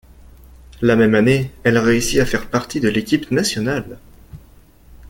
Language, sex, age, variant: French, male, under 19, Français de métropole